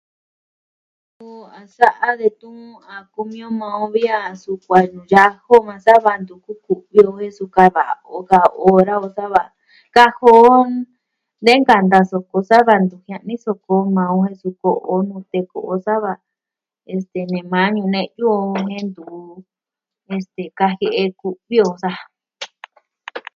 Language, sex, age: Southwestern Tlaxiaco Mixtec, female, 60-69